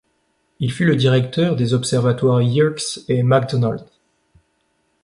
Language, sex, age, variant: French, male, 30-39, Français de métropole